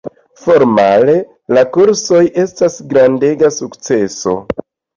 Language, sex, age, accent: Esperanto, male, 30-39, Internacia